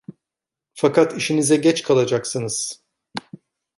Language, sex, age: Turkish, male, 50-59